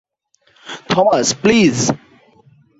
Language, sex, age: Bengali, male, 19-29